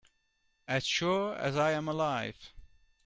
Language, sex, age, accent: English, male, 40-49, England English